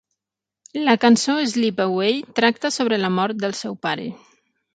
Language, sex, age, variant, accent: Catalan, female, 50-59, Nord-Occidental, Tortosí